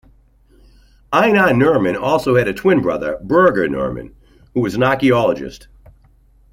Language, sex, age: English, male, 40-49